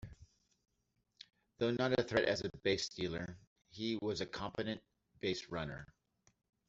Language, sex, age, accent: English, male, 50-59, United States English